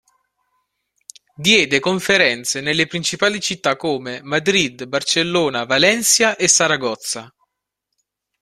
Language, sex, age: Italian, male, 19-29